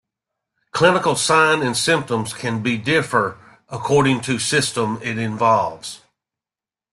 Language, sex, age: English, male, 50-59